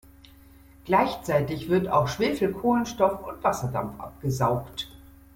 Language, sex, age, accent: German, female, 50-59, Deutschland Deutsch